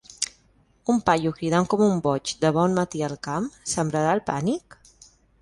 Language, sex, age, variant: Catalan, female, 30-39, Central